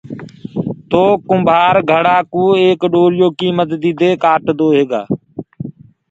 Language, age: Gurgula, 30-39